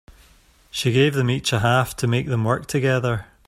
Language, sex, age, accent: English, male, 40-49, Scottish English